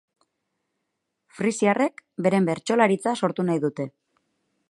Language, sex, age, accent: Basque, female, 30-39, Erdialdekoa edo Nafarra (Gipuzkoa, Nafarroa)